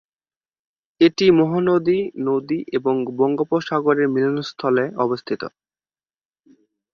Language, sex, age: Bengali, male, 19-29